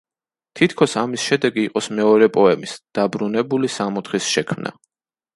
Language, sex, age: Georgian, male, 19-29